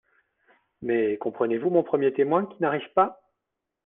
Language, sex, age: French, male, 40-49